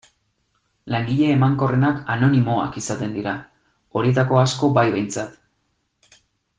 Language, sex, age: Basque, male, 30-39